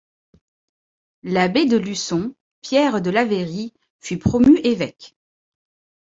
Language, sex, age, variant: French, female, 30-39, Français de métropole